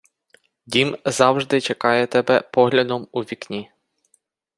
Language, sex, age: Ukrainian, male, 30-39